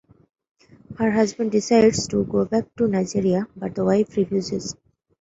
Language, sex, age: English, female, 19-29